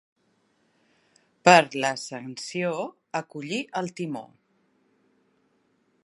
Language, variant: Catalan, Central